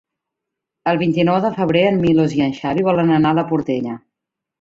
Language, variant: Catalan, Central